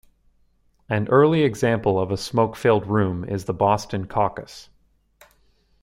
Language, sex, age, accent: English, male, 40-49, Canadian English